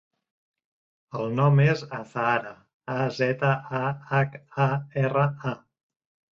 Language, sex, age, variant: Catalan, male, 50-59, Central